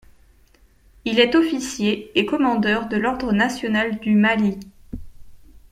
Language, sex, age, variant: French, female, 19-29, Français de métropole